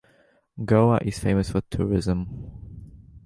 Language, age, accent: English, under 19, England English